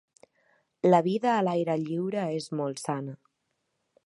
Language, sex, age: Catalan, female, 19-29